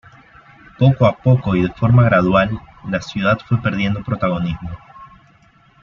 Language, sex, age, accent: Spanish, male, 19-29, Andino-Pacífico: Colombia, Perú, Ecuador, oeste de Bolivia y Venezuela andina